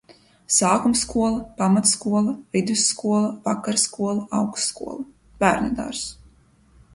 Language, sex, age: Latvian, female, 19-29